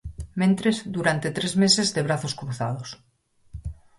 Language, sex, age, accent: Galician, female, 30-39, Normativo (estándar)